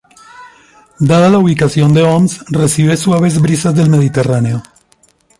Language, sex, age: Spanish, male, 50-59